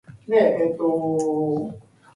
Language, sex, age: English, female, 19-29